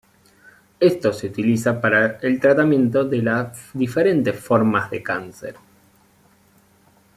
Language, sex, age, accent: Spanish, male, 30-39, Rioplatense: Argentina, Uruguay, este de Bolivia, Paraguay